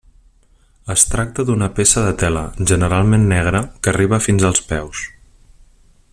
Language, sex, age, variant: Catalan, male, 30-39, Central